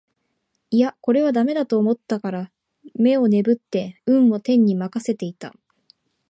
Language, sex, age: Japanese, female, 19-29